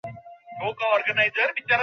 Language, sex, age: Bengali, male, 40-49